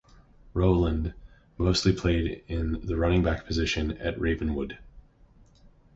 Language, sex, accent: English, male, United States English